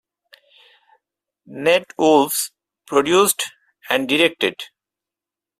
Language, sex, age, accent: English, male, 19-29, India and South Asia (India, Pakistan, Sri Lanka); bangladesh